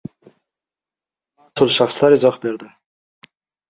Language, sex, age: Uzbek, male, 19-29